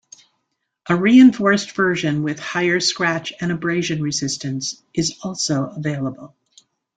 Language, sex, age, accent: English, female, 60-69, United States English